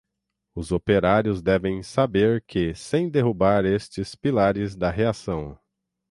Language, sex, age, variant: Portuguese, male, 30-39, Portuguese (Brasil)